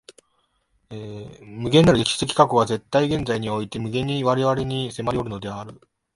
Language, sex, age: Japanese, male, 19-29